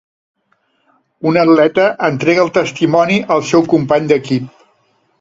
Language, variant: Catalan, Central